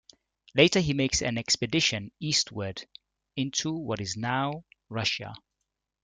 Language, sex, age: English, male, 30-39